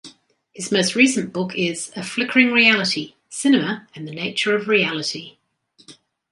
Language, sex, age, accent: English, female, 50-59, Australian English